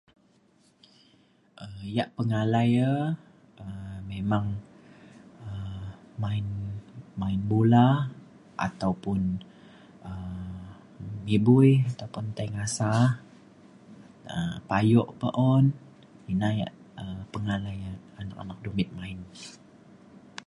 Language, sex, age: Mainstream Kenyah, male, 19-29